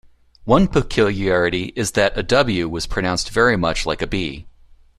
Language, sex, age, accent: English, male, 40-49, United States English